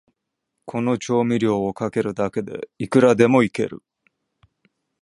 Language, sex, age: Japanese, male, 19-29